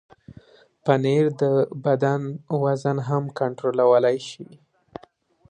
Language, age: Pashto, 19-29